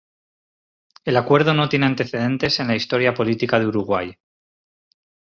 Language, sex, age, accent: Spanish, male, 30-39, España: Norte peninsular (Asturias, Castilla y León, Cantabria, País Vasco, Navarra, Aragón, La Rioja, Guadalajara, Cuenca)